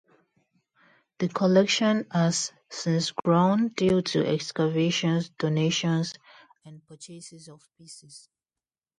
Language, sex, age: English, female, 19-29